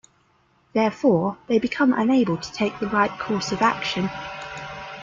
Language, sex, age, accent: English, female, 30-39, England English